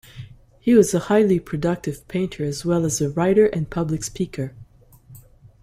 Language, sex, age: English, female, 50-59